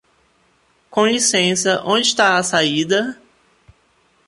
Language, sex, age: Portuguese, male, 30-39